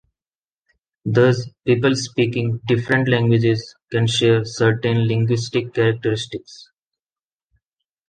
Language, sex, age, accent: English, male, 19-29, India and South Asia (India, Pakistan, Sri Lanka)